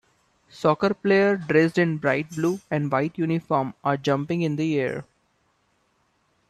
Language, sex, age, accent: English, male, 19-29, India and South Asia (India, Pakistan, Sri Lanka)